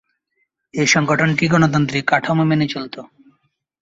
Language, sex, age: Bengali, male, 19-29